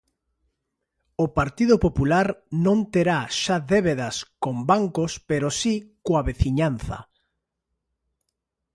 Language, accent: Galician, Normativo (estándar)